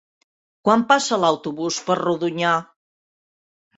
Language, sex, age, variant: Catalan, female, 60-69, Central